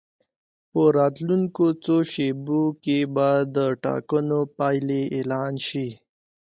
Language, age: Pashto, 19-29